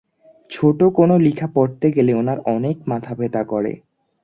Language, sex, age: Bengali, male, under 19